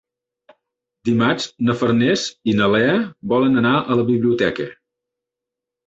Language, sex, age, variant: Catalan, male, 50-59, Central